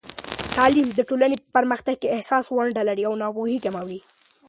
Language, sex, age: Pashto, male, 19-29